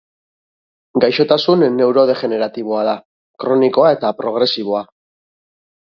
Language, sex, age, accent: Basque, male, 30-39, Erdialdekoa edo Nafarra (Gipuzkoa, Nafarroa)